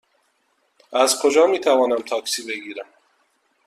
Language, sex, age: Persian, male, 19-29